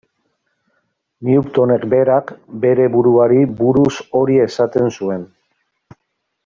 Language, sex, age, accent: Basque, male, 40-49, Mendebalekoa (Araba, Bizkaia, Gipuzkoako mendebaleko herri batzuk)